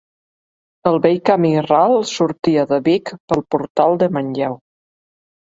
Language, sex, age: Catalan, female, 50-59